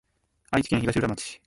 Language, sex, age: Japanese, male, under 19